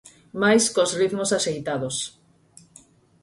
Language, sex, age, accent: Galician, female, 50-59, Normativo (estándar)